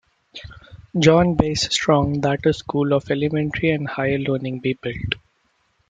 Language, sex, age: English, male, 19-29